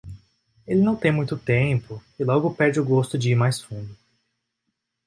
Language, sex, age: Portuguese, male, 19-29